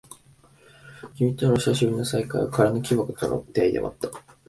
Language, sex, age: Japanese, male, 19-29